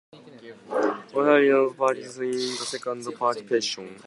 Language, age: English, 19-29